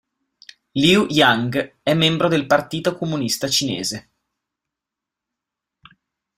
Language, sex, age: Italian, male, 19-29